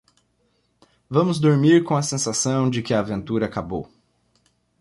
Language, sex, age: Portuguese, male, 19-29